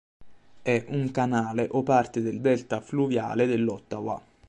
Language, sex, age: Italian, male, 19-29